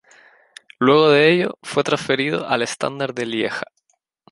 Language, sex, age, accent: Spanish, male, 19-29, España: Islas Canarias